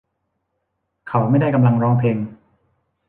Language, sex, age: Thai, male, 19-29